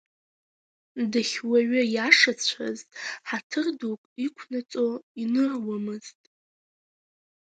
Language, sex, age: Abkhazian, female, under 19